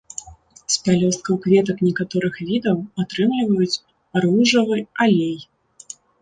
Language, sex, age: Belarusian, female, 19-29